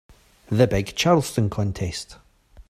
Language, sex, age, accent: English, male, 30-39, Scottish English